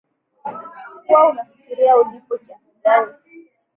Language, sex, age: Swahili, female, 19-29